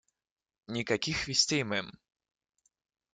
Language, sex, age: Russian, male, 19-29